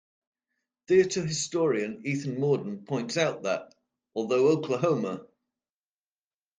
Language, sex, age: English, male, 50-59